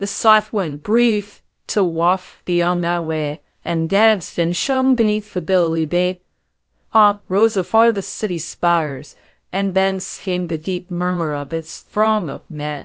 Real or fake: fake